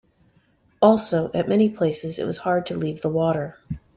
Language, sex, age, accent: English, female, 50-59, United States English